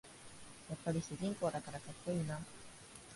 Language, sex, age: Japanese, female, 19-29